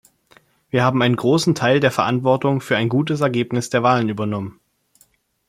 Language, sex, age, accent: German, male, 19-29, Deutschland Deutsch